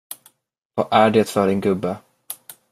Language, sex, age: Swedish, male, under 19